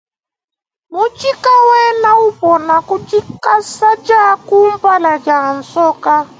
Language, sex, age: Luba-Lulua, female, 19-29